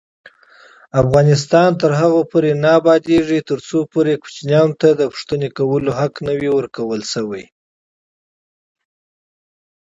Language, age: Pashto, 30-39